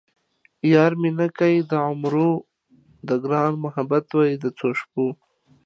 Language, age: Pashto, 30-39